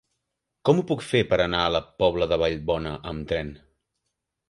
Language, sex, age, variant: Catalan, male, 19-29, Nord-Occidental